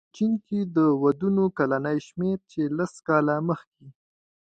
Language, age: Pashto, 19-29